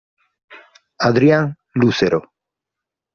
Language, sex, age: Italian, male, 40-49